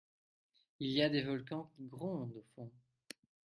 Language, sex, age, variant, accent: French, male, 19-29, Français d'Europe, Français de Belgique